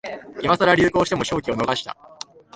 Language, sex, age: Japanese, male, 19-29